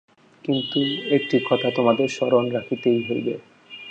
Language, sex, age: Bengali, male, 19-29